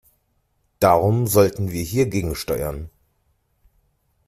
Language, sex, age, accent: German, male, 19-29, Deutschland Deutsch